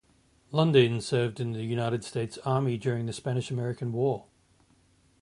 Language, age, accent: English, 40-49, Australian English